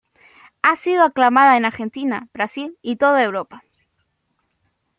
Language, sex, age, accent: Spanish, female, 19-29, Chileno: Chile, Cuyo